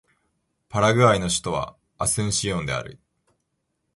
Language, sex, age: Japanese, male, 19-29